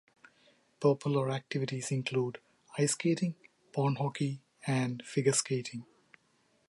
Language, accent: English, India and South Asia (India, Pakistan, Sri Lanka)